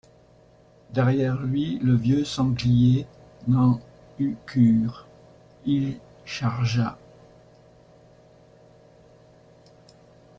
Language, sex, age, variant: French, male, 60-69, Français de métropole